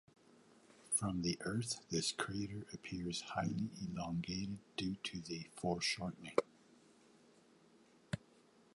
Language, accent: English, Canadian English